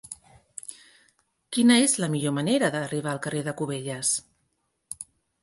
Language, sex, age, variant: Catalan, female, 40-49, Central